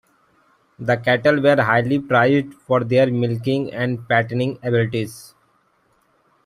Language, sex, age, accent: English, male, 19-29, India and South Asia (India, Pakistan, Sri Lanka)